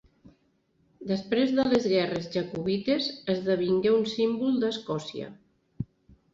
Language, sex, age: Catalan, female, 40-49